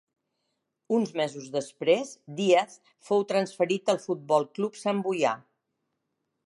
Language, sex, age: Catalan, female, 60-69